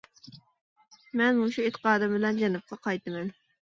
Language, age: Uyghur, 30-39